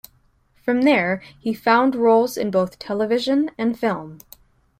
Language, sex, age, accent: English, female, 19-29, United States English